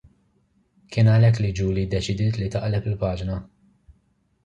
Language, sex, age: Maltese, male, 19-29